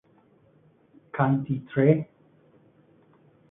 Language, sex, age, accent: English, male, 40-49, United States English